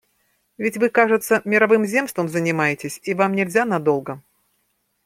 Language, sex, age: Russian, female, 50-59